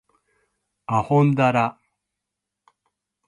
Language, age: Japanese, 50-59